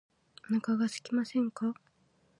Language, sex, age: Japanese, female, 19-29